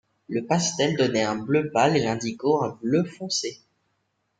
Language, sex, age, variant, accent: French, male, 19-29, Français des départements et régions d'outre-mer, Français de Guadeloupe